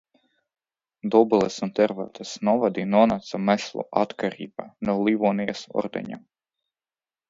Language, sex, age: Latvian, male, 19-29